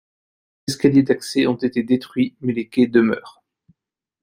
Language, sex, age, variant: French, male, 30-39, Français de métropole